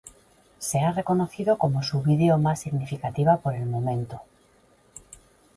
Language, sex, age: Spanish, female, 50-59